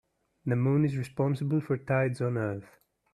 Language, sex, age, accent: English, male, 19-29, United States English